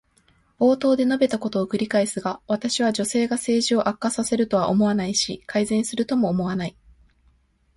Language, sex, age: Japanese, female, 19-29